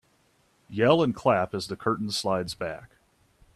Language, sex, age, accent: English, male, 30-39, United States English